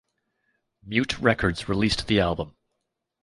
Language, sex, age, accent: English, male, 40-49, Canadian English